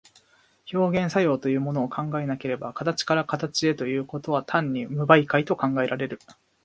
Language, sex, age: Japanese, male, 19-29